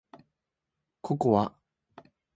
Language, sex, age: Japanese, male, 19-29